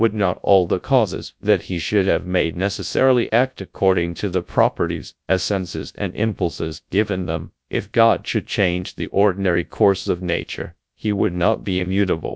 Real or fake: fake